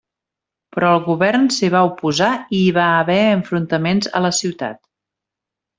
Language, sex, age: Catalan, female, 50-59